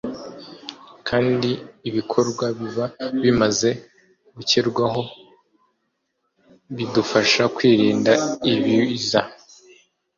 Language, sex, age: Kinyarwanda, male, 19-29